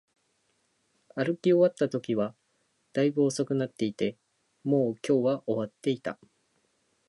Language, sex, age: Japanese, male, under 19